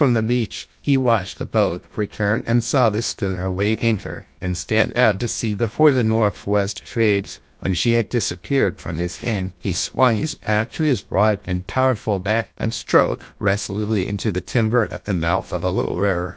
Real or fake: fake